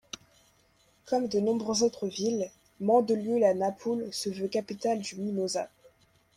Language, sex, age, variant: French, female, under 19, Français de métropole